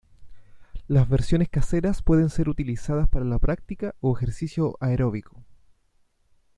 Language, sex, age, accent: Spanish, male, 19-29, Chileno: Chile, Cuyo